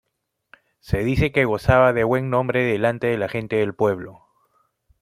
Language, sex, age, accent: Spanish, male, 40-49, Andino-Pacífico: Colombia, Perú, Ecuador, oeste de Bolivia y Venezuela andina